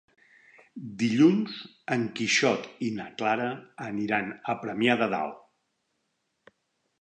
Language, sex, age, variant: Catalan, male, 50-59, Central